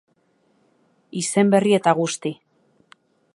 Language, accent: Basque, Mendebalekoa (Araba, Bizkaia, Gipuzkoako mendebaleko herri batzuk)